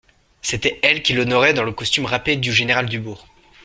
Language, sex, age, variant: French, male, 19-29, Français de métropole